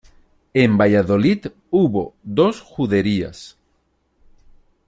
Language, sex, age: Spanish, male, 40-49